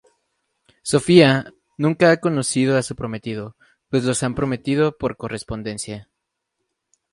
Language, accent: Spanish, México